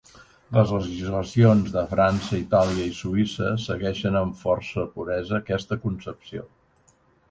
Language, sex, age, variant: Catalan, male, 60-69, Central